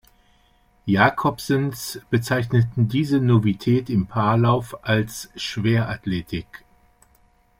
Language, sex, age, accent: German, male, 60-69, Deutschland Deutsch